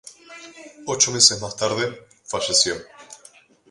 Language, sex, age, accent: Spanish, male, 19-29, Rioplatense: Argentina, Uruguay, este de Bolivia, Paraguay